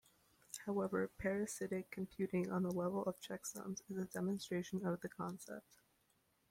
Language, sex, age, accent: English, male, under 19, United States English